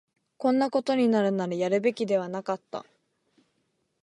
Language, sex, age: Japanese, female, 19-29